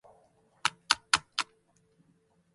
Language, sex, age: Japanese, female, 19-29